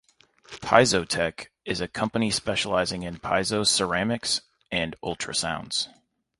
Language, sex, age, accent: English, male, 30-39, United States English